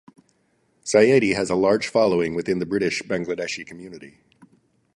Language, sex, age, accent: English, male, 50-59, United States English